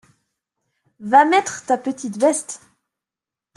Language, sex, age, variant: French, female, 19-29, Français de métropole